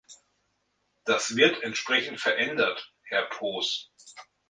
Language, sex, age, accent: German, male, 40-49, Deutschland Deutsch